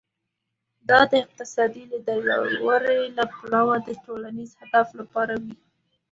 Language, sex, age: Pashto, female, under 19